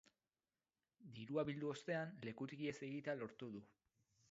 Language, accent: Basque, Mendebalekoa (Araba, Bizkaia, Gipuzkoako mendebaleko herri batzuk)